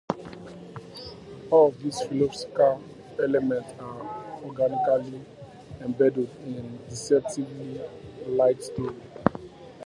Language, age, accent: English, 30-39, England English